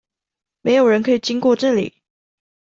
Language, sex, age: Chinese, female, under 19